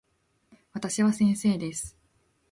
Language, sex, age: Japanese, female, 19-29